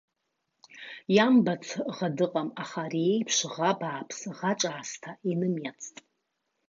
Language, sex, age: Abkhazian, female, 40-49